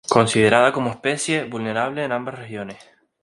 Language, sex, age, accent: Spanish, male, 19-29, España: Islas Canarias